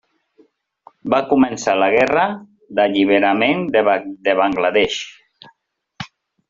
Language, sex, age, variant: Catalan, male, 50-59, Central